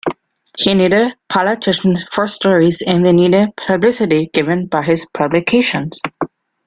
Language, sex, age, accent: English, male, under 19, United States English